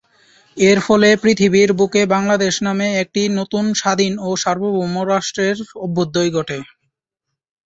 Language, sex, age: Bengali, male, 19-29